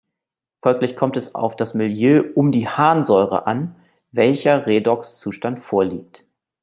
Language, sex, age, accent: German, male, 40-49, Deutschland Deutsch